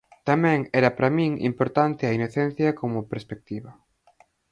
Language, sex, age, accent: Galician, male, 19-29, Central (gheada); Normativo (estándar)